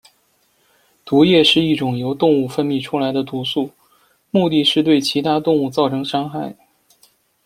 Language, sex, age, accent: Chinese, male, 30-39, 出生地：北京市